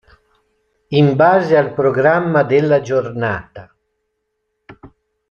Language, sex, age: Italian, male, 60-69